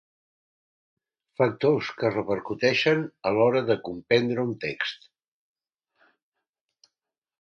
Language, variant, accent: Catalan, Central, central